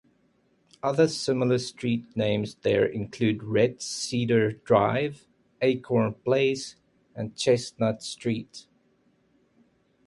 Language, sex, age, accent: English, male, 30-39, Southern African (South Africa, Zimbabwe, Namibia)